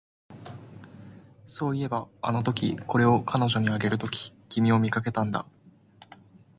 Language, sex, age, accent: Japanese, male, 19-29, 標準語